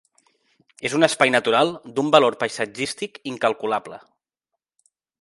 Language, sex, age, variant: Catalan, male, 30-39, Central